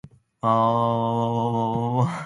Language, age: Japanese, 19-29